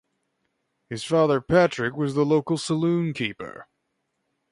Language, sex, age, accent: English, male, 19-29, United States English